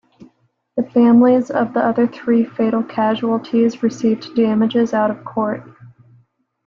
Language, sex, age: English, female, 30-39